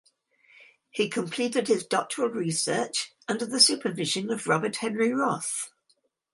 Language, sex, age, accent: English, female, 70-79, England English